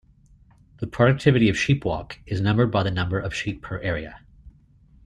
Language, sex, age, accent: English, male, 40-49, United States English